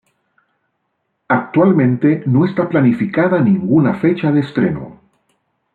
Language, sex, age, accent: Spanish, male, 50-59, América central